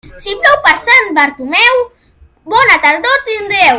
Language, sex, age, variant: Catalan, male, under 19, Central